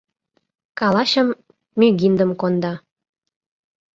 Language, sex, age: Mari, female, 19-29